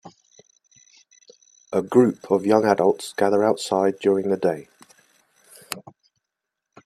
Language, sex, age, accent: English, male, 40-49, England English